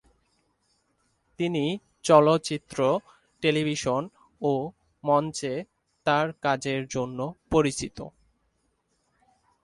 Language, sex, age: Bengali, male, 19-29